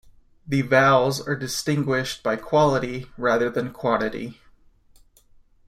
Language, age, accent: English, 30-39, United States English